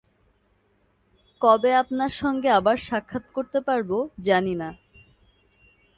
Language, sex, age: Bengali, female, 19-29